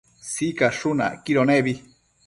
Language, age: Matsés, 40-49